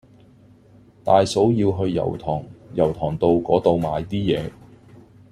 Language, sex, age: Cantonese, male, 40-49